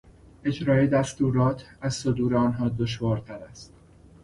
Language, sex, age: Persian, male, 30-39